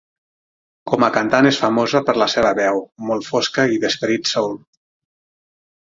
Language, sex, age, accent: Catalan, male, 40-49, central; nord-occidental